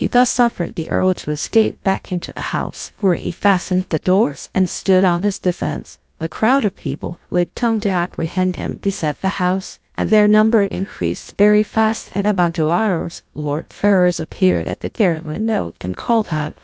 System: TTS, GlowTTS